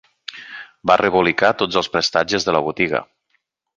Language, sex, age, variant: Catalan, male, 30-39, Nord-Occidental